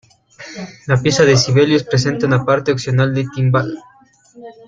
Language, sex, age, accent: Spanish, male, 19-29, Andino-Pacífico: Colombia, Perú, Ecuador, oeste de Bolivia y Venezuela andina